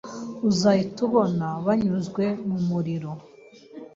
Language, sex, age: Kinyarwanda, female, 19-29